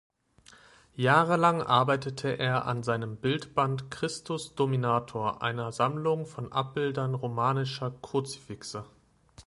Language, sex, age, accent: German, male, 30-39, Deutschland Deutsch